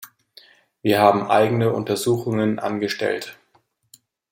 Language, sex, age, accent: German, male, 19-29, Deutschland Deutsch